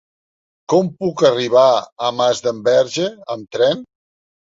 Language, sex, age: Catalan, male, 50-59